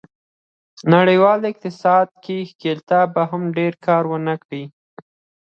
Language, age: Pashto, under 19